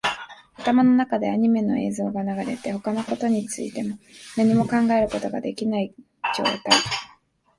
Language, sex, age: Japanese, female, 19-29